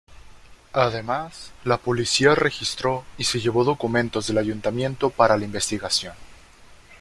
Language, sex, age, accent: Spanish, male, 19-29, México